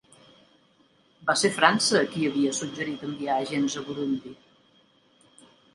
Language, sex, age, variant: Catalan, female, 60-69, Central